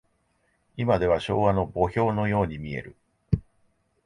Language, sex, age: Japanese, male, 50-59